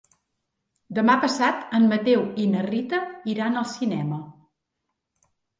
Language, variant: Catalan, Central